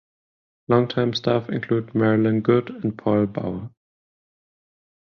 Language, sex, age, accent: English, male, 19-29, German